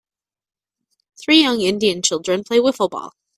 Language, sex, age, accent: English, female, 30-39, Canadian English